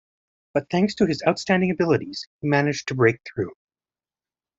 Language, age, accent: English, 30-39, Canadian English